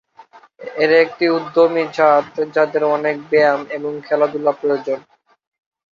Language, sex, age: Bengali, male, 19-29